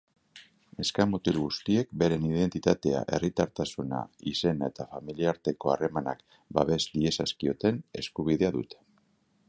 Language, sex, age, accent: Basque, male, 40-49, Mendebalekoa (Araba, Bizkaia, Gipuzkoako mendebaleko herri batzuk)